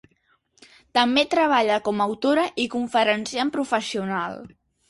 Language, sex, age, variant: Catalan, male, under 19, Central